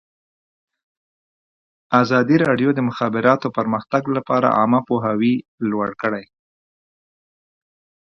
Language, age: Pashto, 50-59